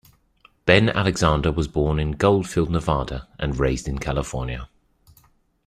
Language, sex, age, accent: English, male, 30-39, England English